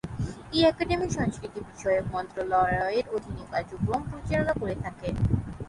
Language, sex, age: Bengali, female, 19-29